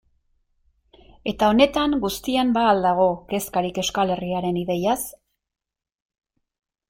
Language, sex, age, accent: Basque, female, 40-49, Erdialdekoa edo Nafarra (Gipuzkoa, Nafarroa)